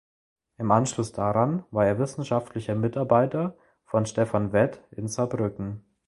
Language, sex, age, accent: German, male, under 19, Deutschland Deutsch